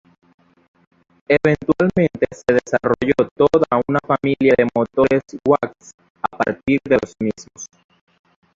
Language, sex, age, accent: Spanish, male, 19-29, Caribe: Cuba, Venezuela, Puerto Rico, República Dominicana, Panamá, Colombia caribeña, México caribeño, Costa del golfo de México